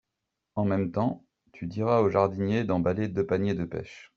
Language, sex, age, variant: French, male, 30-39, Français de métropole